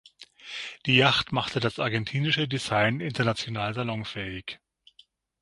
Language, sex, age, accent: German, male, 50-59, Deutschland Deutsch; Süddeutsch